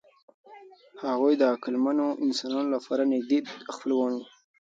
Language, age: Pashto, 19-29